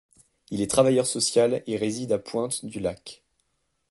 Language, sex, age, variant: French, male, 19-29, Français de métropole